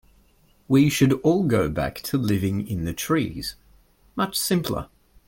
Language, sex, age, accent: English, male, 19-29, Australian English